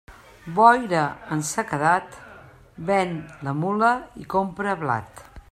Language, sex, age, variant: Catalan, female, 50-59, Central